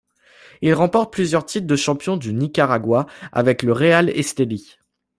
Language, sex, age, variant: French, male, under 19, Français de métropole